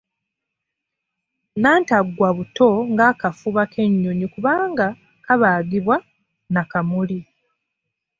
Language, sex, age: Ganda, female, 19-29